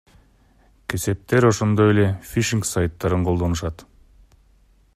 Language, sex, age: Kyrgyz, male, 19-29